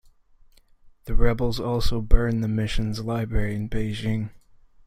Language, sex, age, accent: English, male, 19-29, United States English